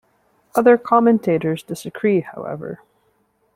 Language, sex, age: English, female, 30-39